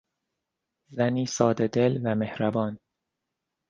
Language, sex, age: Persian, male, 30-39